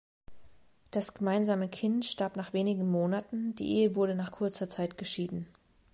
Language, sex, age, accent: German, female, 30-39, Deutschland Deutsch